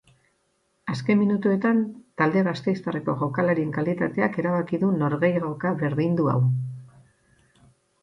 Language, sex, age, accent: Basque, female, 60-69, Erdialdekoa edo Nafarra (Gipuzkoa, Nafarroa)